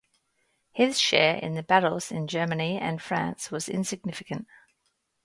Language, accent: English, Australian English